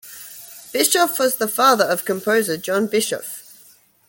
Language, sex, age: English, female, 30-39